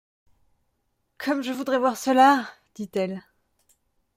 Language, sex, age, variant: French, female, 30-39, Français de métropole